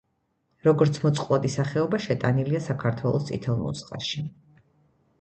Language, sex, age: Georgian, female, 30-39